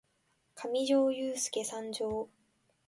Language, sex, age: Japanese, female, 19-29